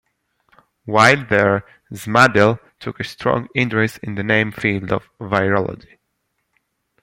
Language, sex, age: English, male, 19-29